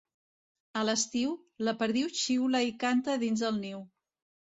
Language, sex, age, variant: Catalan, female, 50-59, Central